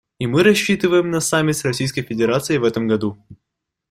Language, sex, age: Russian, male, 19-29